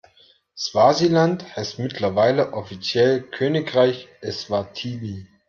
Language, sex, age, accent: German, male, 30-39, Deutschland Deutsch